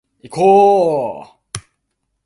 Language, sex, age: Japanese, male, 19-29